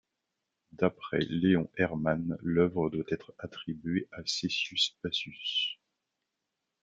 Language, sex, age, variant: French, male, 40-49, Français de métropole